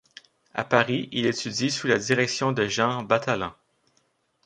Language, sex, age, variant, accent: French, male, 30-39, Français d'Amérique du Nord, Français du Canada